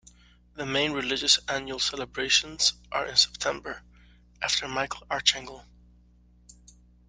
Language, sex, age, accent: English, male, 30-39, United States English